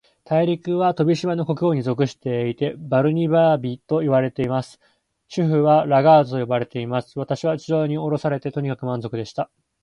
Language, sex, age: Japanese, male, 19-29